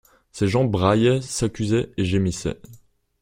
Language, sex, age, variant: French, male, 19-29, Français de métropole